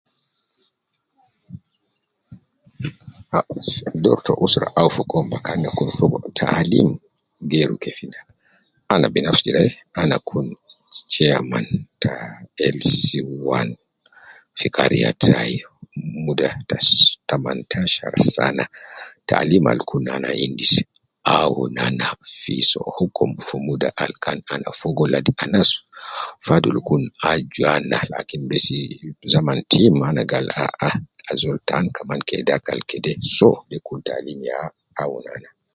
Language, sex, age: Nubi, male, 50-59